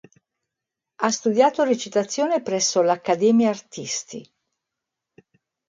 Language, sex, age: Italian, female, 60-69